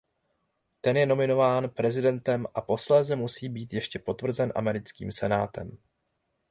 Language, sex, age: Czech, male, 30-39